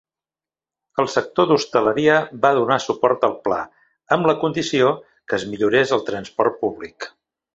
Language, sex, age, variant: Catalan, male, 60-69, Central